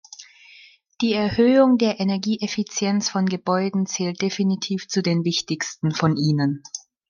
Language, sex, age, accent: German, female, 19-29, Deutschland Deutsch